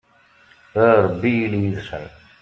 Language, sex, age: Kabyle, male, 40-49